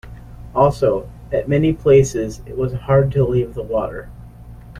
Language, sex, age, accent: English, male, 19-29, United States English